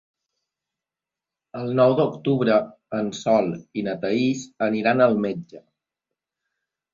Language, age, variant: Catalan, 19-29, Balear